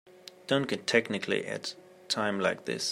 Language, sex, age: English, male, 19-29